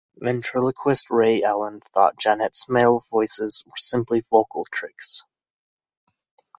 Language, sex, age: English, male, 19-29